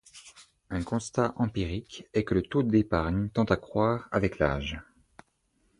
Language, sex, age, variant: French, male, 19-29, Français de métropole